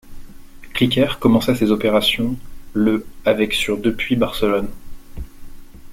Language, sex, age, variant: French, male, 19-29, Français de métropole